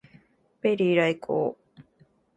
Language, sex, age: Japanese, female, 19-29